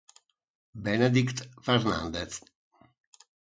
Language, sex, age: Italian, male, 40-49